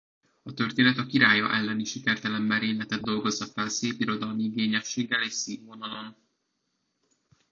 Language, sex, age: Hungarian, male, 19-29